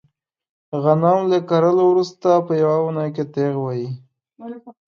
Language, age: Pashto, under 19